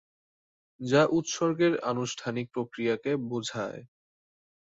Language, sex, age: Bengali, male, 19-29